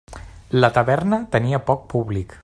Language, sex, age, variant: Catalan, male, 19-29, Central